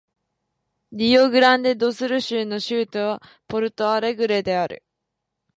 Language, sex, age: Japanese, female, 19-29